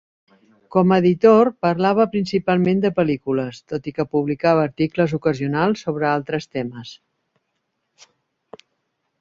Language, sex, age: Catalan, female, 60-69